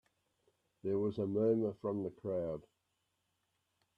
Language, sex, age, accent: English, male, 70-79, Australian English